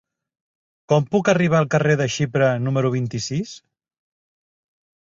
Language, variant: Catalan, Central